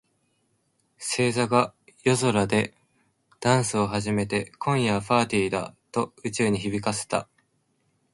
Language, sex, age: Japanese, male, 19-29